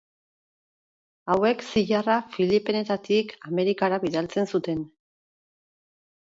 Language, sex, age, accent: Basque, female, 50-59, Mendebalekoa (Araba, Bizkaia, Gipuzkoako mendebaleko herri batzuk)